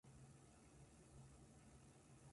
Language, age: Japanese, 19-29